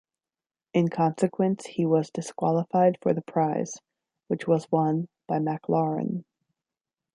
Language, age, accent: English, 30-39, United States English